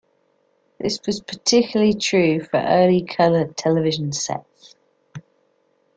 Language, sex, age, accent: English, female, 40-49, England English